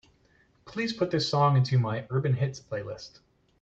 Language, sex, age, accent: English, male, 40-49, United States English